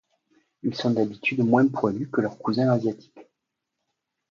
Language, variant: French, Français de métropole